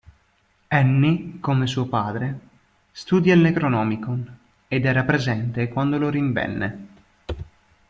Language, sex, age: Italian, male, 19-29